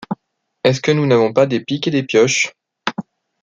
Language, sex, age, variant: French, male, 19-29, Français de métropole